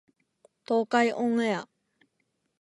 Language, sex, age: Japanese, female, 19-29